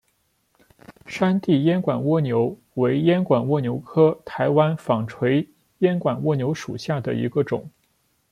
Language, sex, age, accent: Chinese, male, 19-29, 出生地：山东省